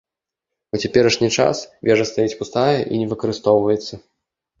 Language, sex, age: Belarusian, male, 19-29